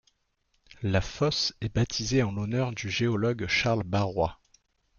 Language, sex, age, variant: French, male, 30-39, Français de métropole